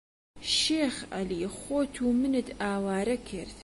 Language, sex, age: Central Kurdish, female, 19-29